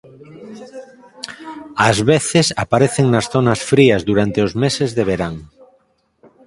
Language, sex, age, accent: Galician, male, 50-59, Central (gheada)